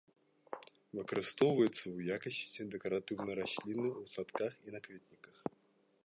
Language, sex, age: Belarusian, male, 19-29